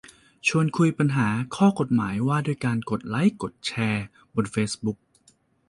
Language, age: Thai, 40-49